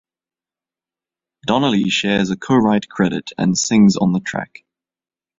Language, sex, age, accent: English, male, 19-29, Southern African (South Africa, Zimbabwe, Namibia)